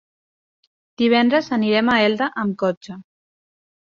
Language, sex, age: Catalan, female, 19-29